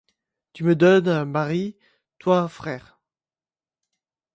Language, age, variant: French, 19-29, Français de métropole